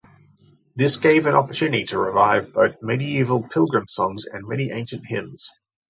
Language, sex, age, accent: English, male, 30-39, Australian English